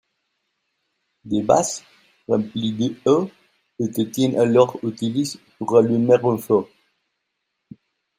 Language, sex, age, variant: French, male, 50-59, Français de métropole